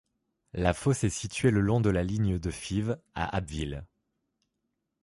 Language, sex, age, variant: French, male, 30-39, Français de métropole